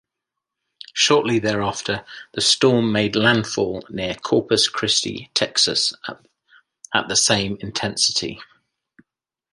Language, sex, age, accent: English, male, 50-59, England English